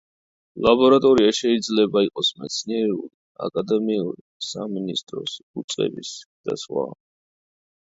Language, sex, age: Georgian, male, 19-29